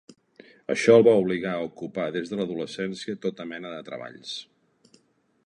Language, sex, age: Catalan, male, 40-49